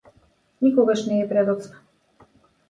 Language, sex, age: Macedonian, female, 40-49